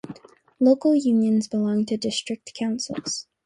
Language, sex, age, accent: English, female, under 19, United States English